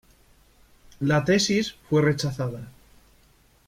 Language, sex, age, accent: Spanish, male, 19-29, España: Centro-Sur peninsular (Madrid, Toledo, Castilla-La Mancha)